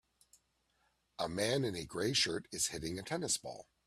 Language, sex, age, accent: English, male, 50-59, United States English